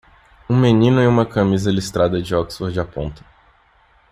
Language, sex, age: Portuguese, male, 19-29